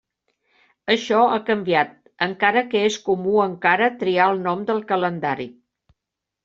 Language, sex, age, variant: Catalan, female, 60-69, Central